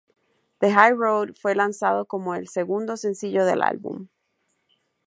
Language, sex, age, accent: Spanish, male, under 19, Caribe: Cuba, Venezuela, Puerto Rico, República Dominicana, Panamá, Colombia caribeña, México caribeño, Costa del golfo de México